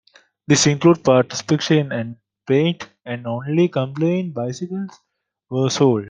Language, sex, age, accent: English, male, 19-29, England English